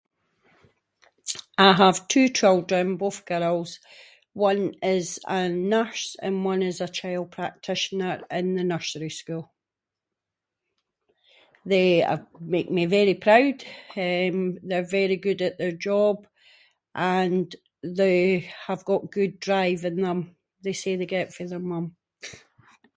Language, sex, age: Scots, female, 50-59